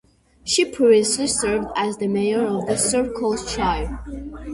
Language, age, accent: English, 19-29, United States English